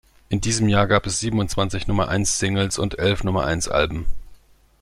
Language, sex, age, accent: German, male, 40-49, Deutschland Deutsch